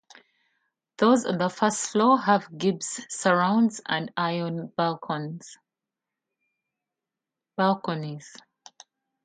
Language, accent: English, United States English